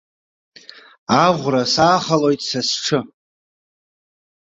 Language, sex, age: Abkhazian, male, 40-49